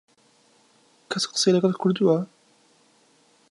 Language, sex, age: Central Kurdish, male, 19-29